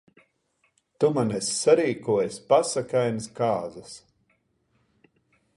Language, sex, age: Latvian, male, 50-59